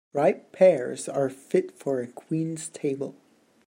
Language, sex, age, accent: English, male, 19-29, United States English